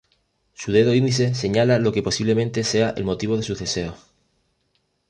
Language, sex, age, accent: Spanish, male, 30-39, España: Islas Canarias